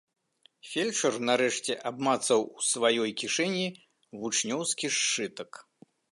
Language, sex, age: Belarusian, male, 40-49